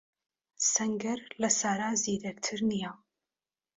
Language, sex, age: Central Kurdish, female, 30-39